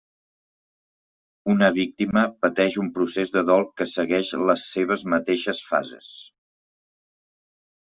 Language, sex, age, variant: Catalan, male, 40-49, Central